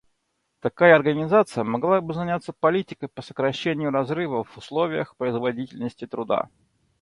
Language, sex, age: Russian, male, 30-39